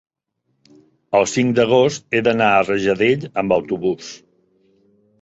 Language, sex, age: Catalan, male, 50-59